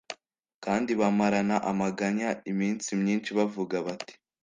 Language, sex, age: Kinyarwanda, male, under 19